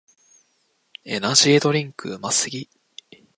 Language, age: Japanese, 19-29